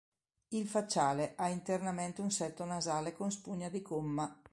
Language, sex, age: Italian, female, 60-69